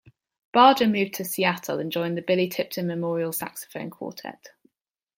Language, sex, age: English, female, 30-39